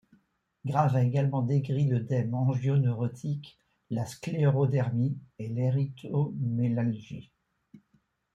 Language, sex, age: French, male, 40-49